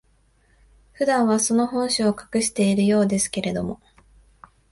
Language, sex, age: Japanese, female, 19-29